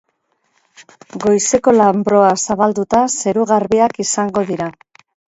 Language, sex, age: Basque, female, 50-59